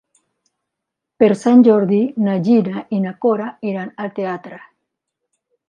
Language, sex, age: Catalan, female, 60-69